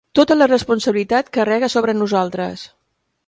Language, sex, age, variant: Catalan, female, 70-79, Central